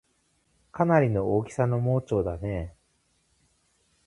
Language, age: Japanese, 30-39